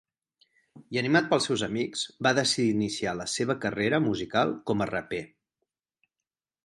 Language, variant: Catalan, Central